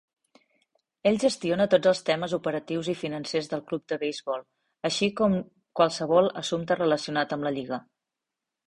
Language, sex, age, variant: Catalan, female, 40-49, Central